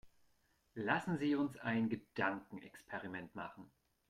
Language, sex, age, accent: German, male, 30-39, Deutschland Deutsch